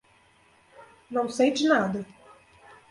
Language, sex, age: Portuguese, female, 30-39